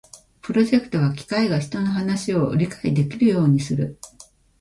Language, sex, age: Japanese, female, 50-59